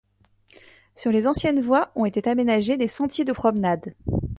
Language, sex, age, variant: French, female, 19-29, Français de métropole